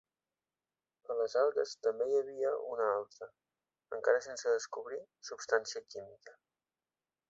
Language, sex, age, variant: Catalan, male, 19-29, Central